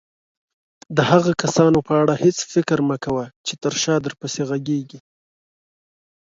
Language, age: Pashto, 30-39